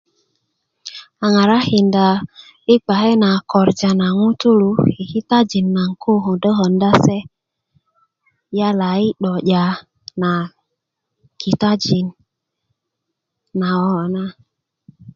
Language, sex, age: Kuku, female, 19-29